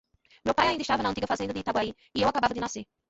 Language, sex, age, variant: Portuguese, female, 19-29, Portuguese (Brasil)